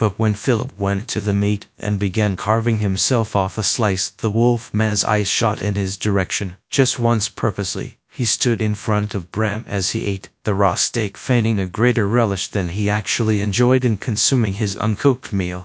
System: TTS, GradTTS